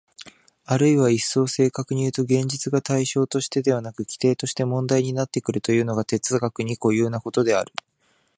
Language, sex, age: Japanese, male, 19-29